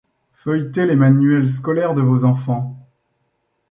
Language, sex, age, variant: French, male, 30-39, Français de métropole